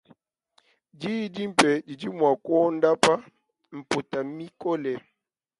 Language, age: Luba-Lulua, 19-29